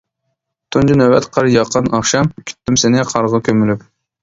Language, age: Uyghur, 19-29